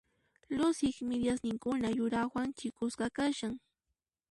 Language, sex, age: Puno Quechua, female, 19-29